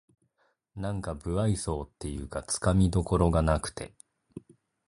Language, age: Japanese, 30-39